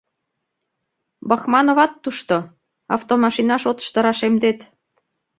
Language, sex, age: Mari, female, 40-49